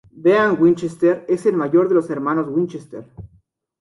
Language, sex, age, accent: Spanish, male, 19-29, México